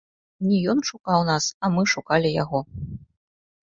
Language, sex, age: Belarusian, female, 19-29